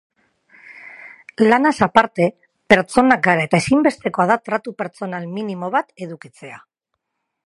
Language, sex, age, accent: Basque, female, 30-39, Mendebalekoa (Araba, Bizkaia, Gipuzkoako mendebaleko herri batzuk)